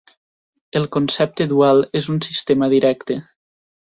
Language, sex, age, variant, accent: Catalan, male, under 19, Nord-Occidental, Tortosí